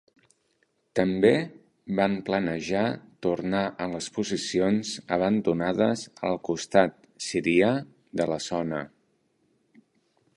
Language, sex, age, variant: Catalan, male, 40-49, Central